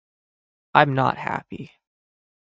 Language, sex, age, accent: English, male, 19-29, United States English